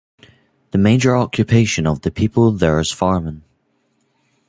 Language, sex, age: English, male, under 19